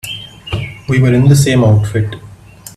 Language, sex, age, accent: English, male, 19-29, India and South Asia (India, Pakistan, Sri Lanka)